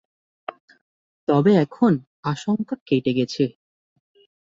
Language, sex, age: Bengali, male, 19-29